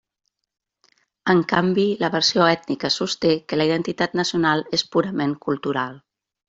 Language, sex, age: Catalan, female, 40-49